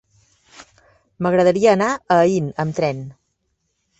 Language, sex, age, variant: Catalan, female, 40-49, Central